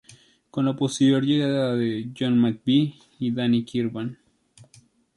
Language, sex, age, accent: Spanish, male, 19-29, México